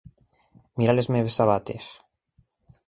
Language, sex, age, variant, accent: Catalan, male, 19-29, Valencià meridional, valencià